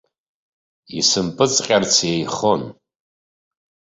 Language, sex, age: Abkhazian, male, 40-49